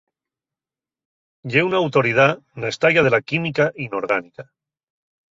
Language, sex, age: Asturian, male, 40-49